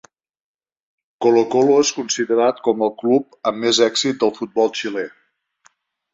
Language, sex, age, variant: Catalan, male, 50-59, Nord-Occidental